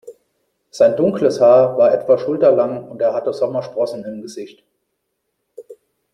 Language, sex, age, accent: German, male, 30-39, Deutschland Deutsch